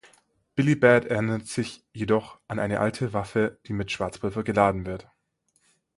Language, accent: German, Deutschland Deutsch